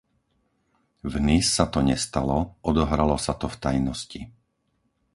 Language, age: Slovak, 50-59